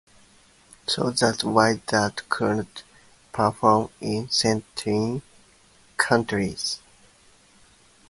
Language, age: English, 19-29